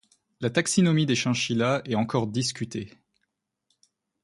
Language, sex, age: French, female, 19-29